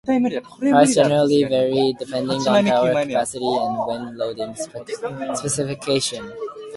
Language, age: English, under 19